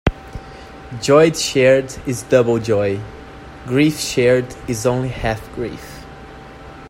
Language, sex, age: English, male, 19-29